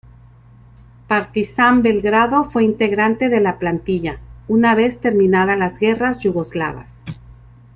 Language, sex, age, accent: Spanish, female, 50-59, México